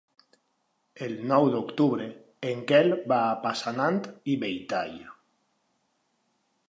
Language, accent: Catalan, valencià